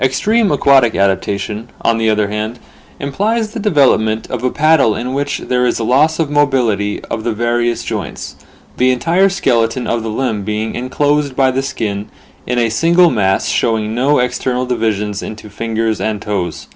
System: none